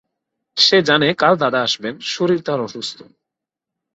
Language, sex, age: Bengali, male, 19-29